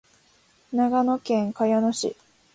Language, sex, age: Japanese, female, 19-29